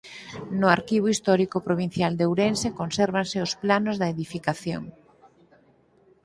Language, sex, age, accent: Galician, female, 50-59, Normativo (estándar)